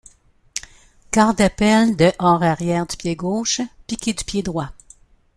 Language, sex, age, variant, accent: French, female, 70-79, Français d'Amérique du Nord, Français du Canada